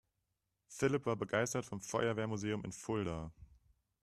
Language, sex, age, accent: German, male, 19-29, Deutschland Deutsch